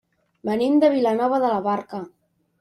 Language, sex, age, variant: Catalan, male, under 19, Central